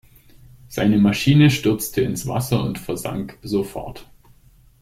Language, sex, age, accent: German, male, 40-49, Deutschland Deutsch